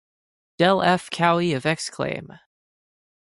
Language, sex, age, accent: English, male, 19-29, United States English